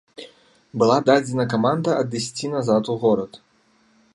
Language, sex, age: Belarusian, male, 30-39